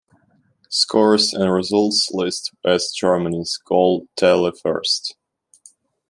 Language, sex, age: English, male, under 19